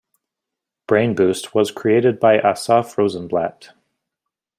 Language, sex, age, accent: English, male, 30-39, United States English